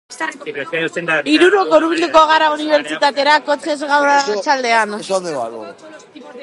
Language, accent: Basque, Mendebalekoa (Araba, Bizkaia, Gipuzkoako mendebaleko herri batzuk)